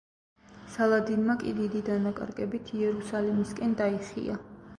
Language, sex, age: Georgian, female, 30-39